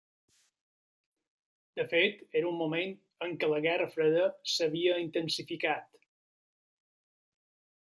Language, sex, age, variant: Catalan, male, 40-49, Balear